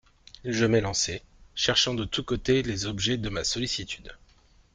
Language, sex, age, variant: French, male, 30-39, Français de métropole